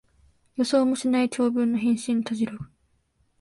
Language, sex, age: Japanese, female, 19-29